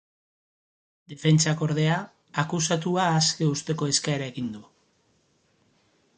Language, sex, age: Basque, male, 50-59